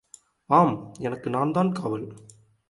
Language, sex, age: Tamil, male, 19-29